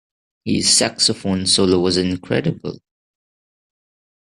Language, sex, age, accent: English, male, 19-29, India and South Asia (India, Pakistan, Sri Lanka)